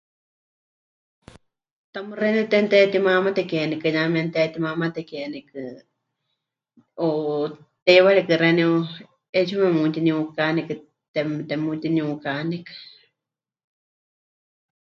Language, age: Huichol, 30-39